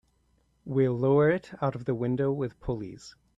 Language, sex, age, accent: English, male, 30-39, Canadian English